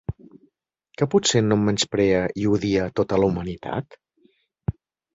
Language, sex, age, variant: Catalan, male, 40-49, Central